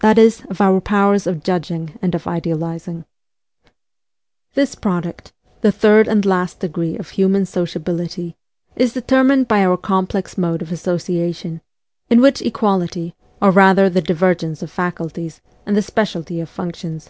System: none